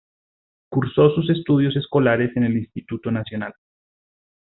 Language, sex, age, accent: Spanish, male, 30-39, Andino-Pacífico: Colombia, Perú, Ecuador, oeste de Bolivia y Venezuela andina